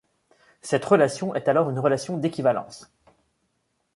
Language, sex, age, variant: French, male, 30-39, Français de métropole